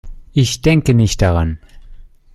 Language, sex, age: German, male, 19-29